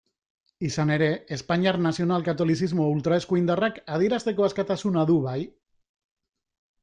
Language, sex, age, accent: Basque, male, 40-49, Mendebalekoa (Araba, Bizkaia, Gipuzkoako mendebaleko herri batzuk)